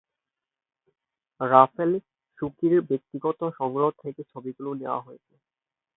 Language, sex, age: Bengali, male, 19-29